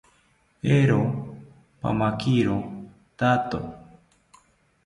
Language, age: South Ucayali Ashéninka, 40-49